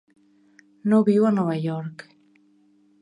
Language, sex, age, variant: Catalan, female, 50-59, Central